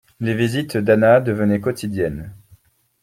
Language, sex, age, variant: French, male, 19-29, Français de métropole